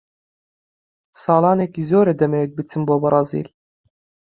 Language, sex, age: Central Kurdish, male, 19-29